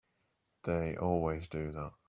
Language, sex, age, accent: English, male, 19-29, England English